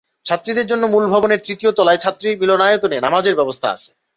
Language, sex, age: Bengali, male, 19-29